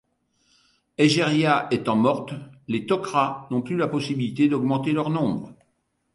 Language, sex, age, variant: French, male, 70-79, Français de métropole